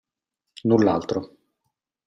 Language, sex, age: Italian, male, 40-49